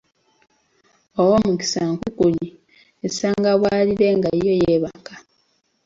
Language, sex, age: Ganda, female, 19-29